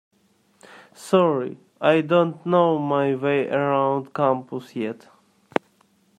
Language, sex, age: English, male, 19-29